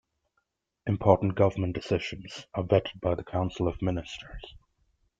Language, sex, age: English, male, 30-39